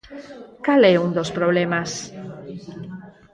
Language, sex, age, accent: Galician, female, 40-49, Normativo (estándar)